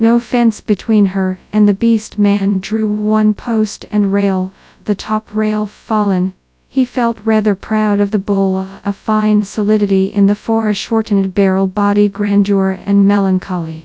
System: TTS, FastPitch